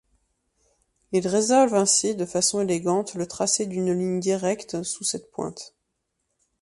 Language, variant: French, Français de métropole